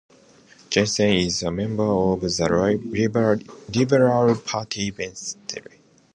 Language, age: English, under 19